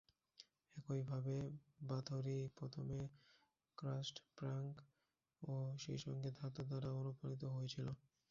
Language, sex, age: Bengali, male, 19-29